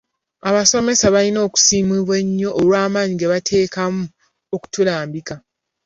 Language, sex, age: Ganda, female, 19-29